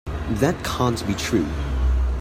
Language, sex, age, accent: English, male, under 19, Singaporean English